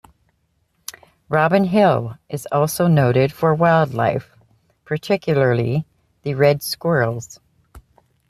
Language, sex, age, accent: English, female, 50-59, United States English